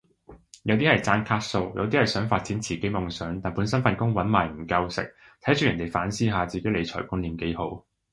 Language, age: Cantonese, 30-39